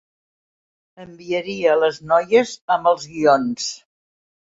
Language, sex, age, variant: Catalan, female, 70-79, Central